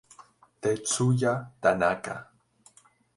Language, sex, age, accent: Spanish, male, 19-29, México